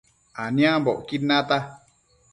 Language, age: Matsés, 40-49